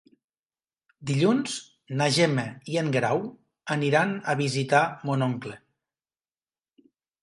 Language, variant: Catalan, Nord-Occidental